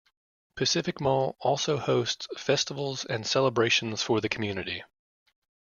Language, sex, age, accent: English, male, 30-39, United States English